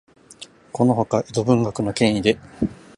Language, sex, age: Japanese, male, 19-29